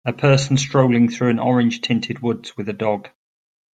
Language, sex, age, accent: English, male, 40-49, England English